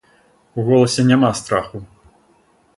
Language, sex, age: Belarusian, male, 19-29